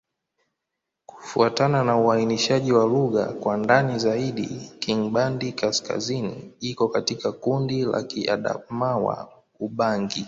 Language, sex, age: Swahili, male, 19-29